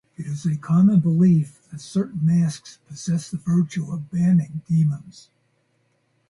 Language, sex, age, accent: English, male, 70-79, United States English